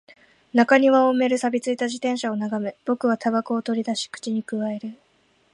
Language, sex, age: Japanese, female, 19-29